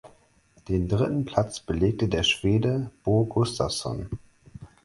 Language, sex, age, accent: German, male, 19-29, Deutschland Deutsch